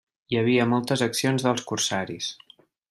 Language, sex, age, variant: Catalan, male, 19-29, Central